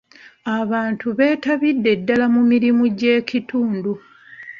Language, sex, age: Ganda, female, 30-39